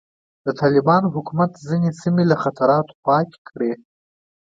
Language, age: Pashto, 19-29